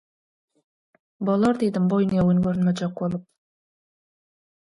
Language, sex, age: Turkmen, female, 19-29